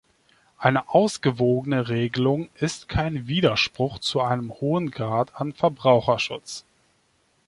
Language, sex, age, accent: German, male, 30-39, Deutschland Deutsch